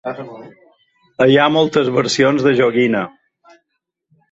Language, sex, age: Catalan, male, 50-59